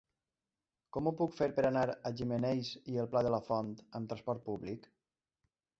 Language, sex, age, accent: Catalan, male, 30-39, valencià